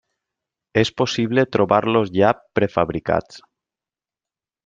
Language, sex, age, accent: Catalan, male, 30-39, valencià